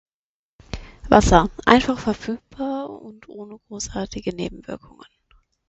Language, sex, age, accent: German, female, 19-29, Deutschland Deutsch